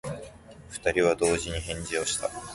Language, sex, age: Japanese, male, 19-29